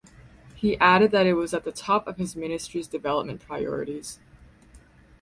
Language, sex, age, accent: English, female, 19-29, Canadian English